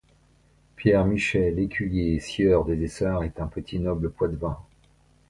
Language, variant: French, Français de métropole